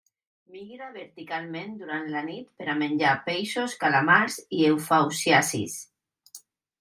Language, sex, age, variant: Catalan, female, 30-39, Central